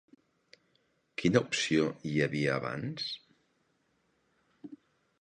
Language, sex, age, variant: Catalan, male, 60-69, Central